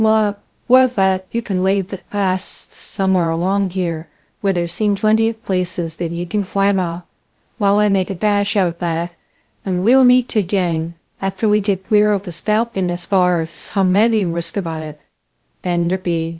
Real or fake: fake